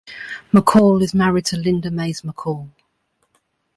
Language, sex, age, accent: English, female, 30-39, England English